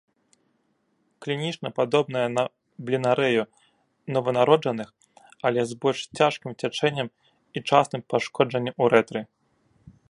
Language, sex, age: Belarusian, male, 30-39